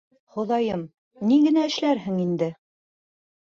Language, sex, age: Bashkir, female, 30-39